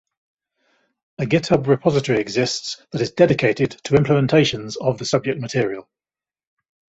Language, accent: English, England English